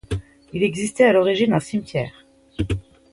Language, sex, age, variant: French, female, 40-49, Français de métropole